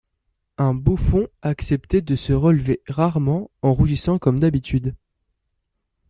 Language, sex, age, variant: French, male, 19-29, Français de métropole